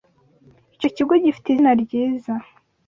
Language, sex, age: Kinyarwanda, female, 19-29